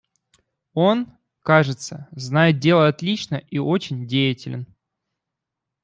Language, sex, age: Russian, male, 19-29